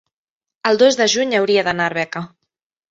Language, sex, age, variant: Catalan, female, 19-29, Central